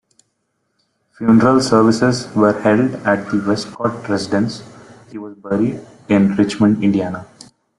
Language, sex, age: English, male, 19-29